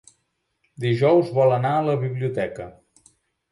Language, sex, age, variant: Catalan, male, 40-49, Central